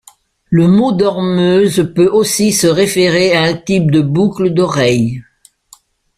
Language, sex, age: French, female, 70-79